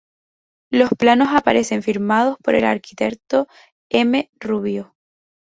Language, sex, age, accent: Spanish, female, 19-29, España: Islas Canarias